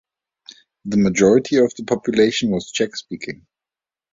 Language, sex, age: English, male, 30-39